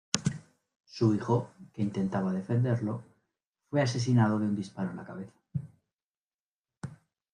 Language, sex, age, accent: Spanish, male, 30-39, España: Centro-Sur peninsular (Madrid, Toledo, Castilla-La Mancha)